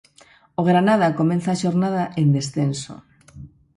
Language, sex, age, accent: Galician, female, 40-49, Normativo (estándar)